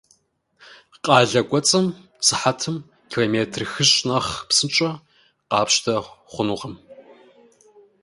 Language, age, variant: Kabardian, 30-39, Адыгэбзэ (Къэбэрдей, Кирил, Урысей)